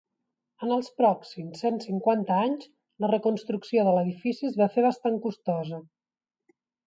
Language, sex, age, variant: Catalan, female, 40-49, Central